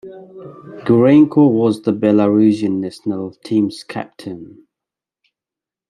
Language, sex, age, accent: English, male, 30-39, United States English